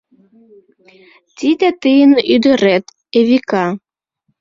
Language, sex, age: Mari, female, 19-29